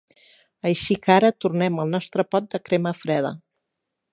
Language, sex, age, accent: Catalan, female, 50-59, central; septentrional